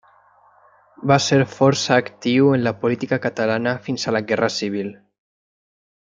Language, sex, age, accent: Catalan, male, 19-29, valencià